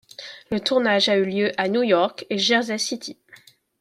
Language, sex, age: French, female, 30-39